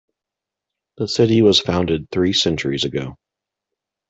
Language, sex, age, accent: English, male, 30-39, United States English